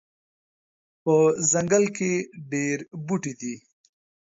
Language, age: Pashto, 50-59